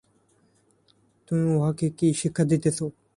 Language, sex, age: Bengali, male, 19-29